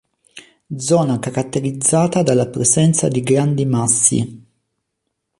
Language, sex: Italian, male